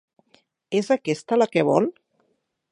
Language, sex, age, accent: Catalan, female, 50-59, central; septentrional